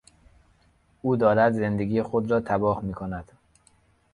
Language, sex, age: Persian, male, 19-29